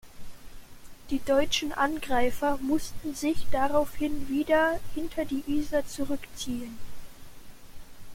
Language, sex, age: German, male, under 19